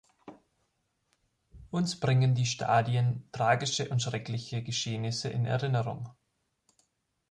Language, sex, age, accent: German, male, 19-29, Österreichisches Deutsch